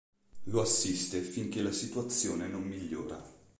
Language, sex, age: Italian, male, 30-39